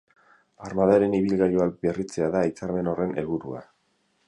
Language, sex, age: Basque, male, 40-49